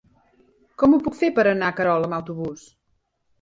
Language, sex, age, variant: Catalan, female, 50-59, Central